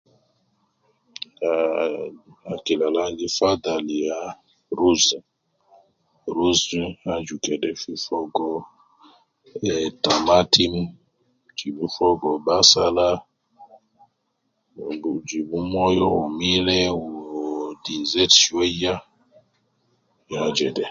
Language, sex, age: Nubi, male, 30-39